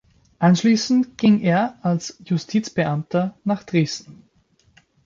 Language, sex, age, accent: German, male, 19-29, Österreichisches Deutsch